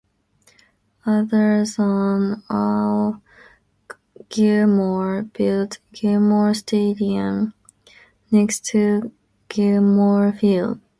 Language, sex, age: English, female, under 19